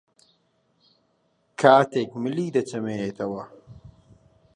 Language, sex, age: Central Kurdish, male, 19-29